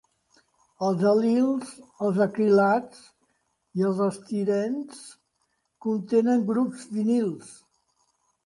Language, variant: Catalan, Central